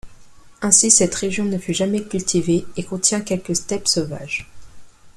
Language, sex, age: French, female, under 19